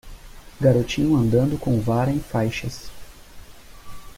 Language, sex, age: Portuguese, male, 30-39